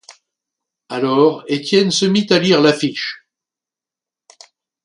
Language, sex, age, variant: French, male, 50-59, Français de métropole